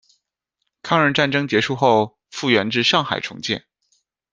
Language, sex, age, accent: Chinese, male, 30-39, 出生地：浙江省